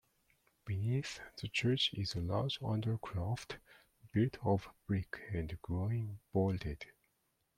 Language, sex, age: English, male, 40-49